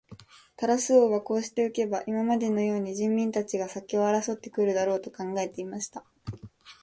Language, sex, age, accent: Japanese, female, 19-29, 標準語